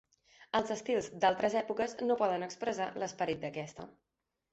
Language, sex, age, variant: Catalan, female, 19-29, Central